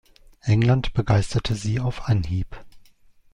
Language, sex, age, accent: German, male, 30-39, Deutschland Deutsch